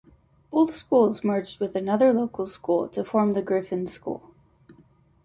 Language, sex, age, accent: English, female, 19-29, United States English